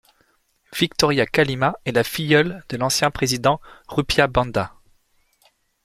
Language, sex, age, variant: French, male, 30-39, Français de métropole